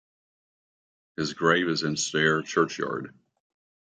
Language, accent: English, United States English